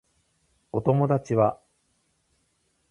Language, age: Japanese, 30-39